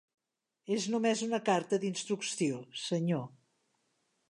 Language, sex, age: Catalan, female, 60-69